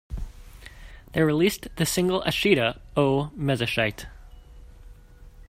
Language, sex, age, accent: English, male, 19-29, United States English